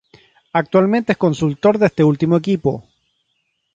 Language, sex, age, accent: Spanish, male, 40-49, Chileno: Chile, Cuyo